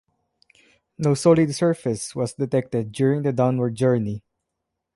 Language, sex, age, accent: English, male, 19-29, Filipino